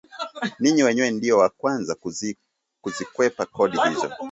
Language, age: Swahili, 30-39